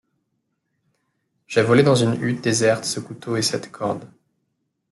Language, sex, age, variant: French, male, 19-29, Français de métropole